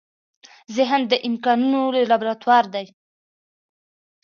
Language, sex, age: Pashto, female, 19-29